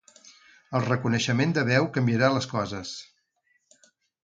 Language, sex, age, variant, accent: Catalan, male, 50-59, Central, central